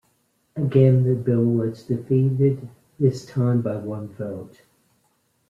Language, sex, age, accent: English, male, 50-59, United States English